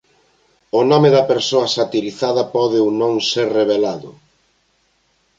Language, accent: Galician, Normativo (estándar)